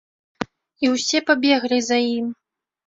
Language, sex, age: Belarusian, female, 19-29